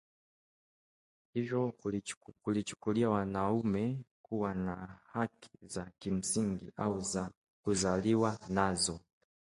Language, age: Swahili, 19-29